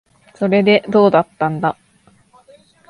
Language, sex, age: Japanese, female, 19-29